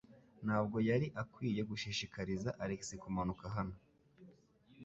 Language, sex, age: Kinyarwanda, male, 19-29